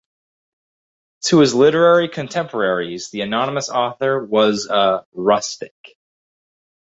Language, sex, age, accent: English, male, 19-29, United States English